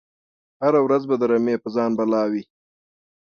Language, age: Pashto, 30-39